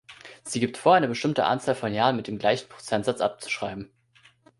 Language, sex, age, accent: German, male, 19-29, Deutschland Deutsch